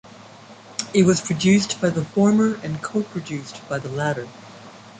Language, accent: English, United States English